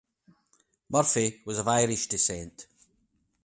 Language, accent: English, Scottish English